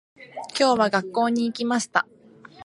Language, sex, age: Japanese, female, 19-29